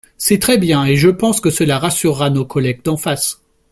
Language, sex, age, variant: French, male, 40-49, Français de métropole